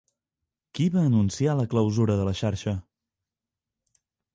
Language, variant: Catalan, Septentrional